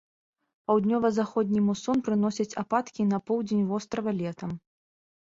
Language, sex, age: Belarusian, female, 19-29